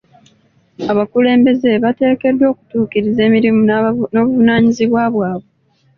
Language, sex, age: Ganda, female, 19-29